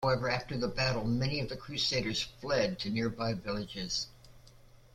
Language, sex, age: English, female, 70-79